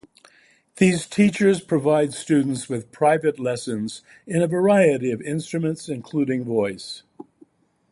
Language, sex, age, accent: English, male, 80-89, United States English